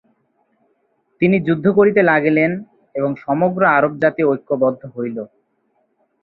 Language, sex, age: Bengali, male, 19-29